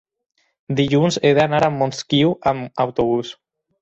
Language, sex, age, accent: Catalan, male, under 19, valencià